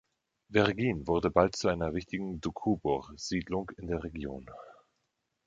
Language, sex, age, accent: German, male, 30-39, Deutschland Deutsch